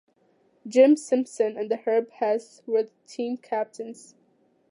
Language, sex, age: English, female, under 19